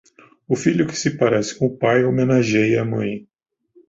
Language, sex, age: Portuguese, male, 50-59